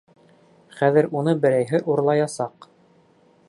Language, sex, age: Bashkir, male, 30-39